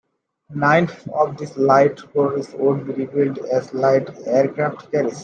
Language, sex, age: English, male, 19-29